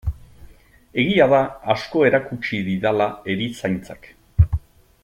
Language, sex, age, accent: Basque, male, 50-59, Mendebalekoa (Araba, Bizkaia, Gipuzkoako mendebaleko herri batzuk)